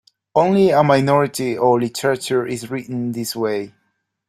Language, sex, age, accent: English, male, 30-39, Irish English